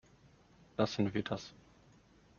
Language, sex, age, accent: German, male, 19-29, Deutschland Deutsch